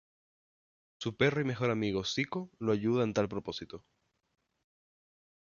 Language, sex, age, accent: Spanish, male, 19-29, España: Islas Canarias